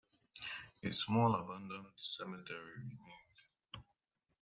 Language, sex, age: English, male, under 19